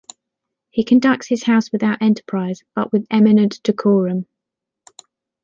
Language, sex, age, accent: English, female, 30-39, England English